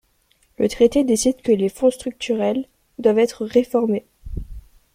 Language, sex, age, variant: French, female, under 19, Français de métropole